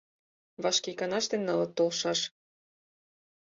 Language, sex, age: Mari, female, 19-29